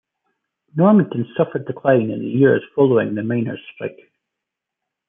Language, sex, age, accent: English, male, 40-49, Scottish English